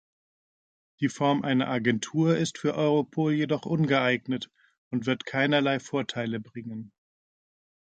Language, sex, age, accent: German, male, 50-59, Deutschland Deutsch